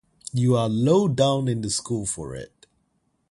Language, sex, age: English, male, 19-29